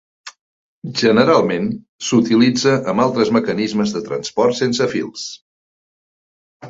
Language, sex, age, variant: Catalan, male, 60-69, Central